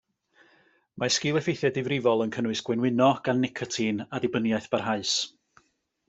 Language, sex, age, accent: Welsh, male, 30-39, Y Deyrnas Unedig Cymraeg